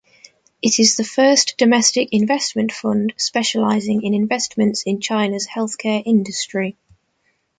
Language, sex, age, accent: English, female, 19-29, England English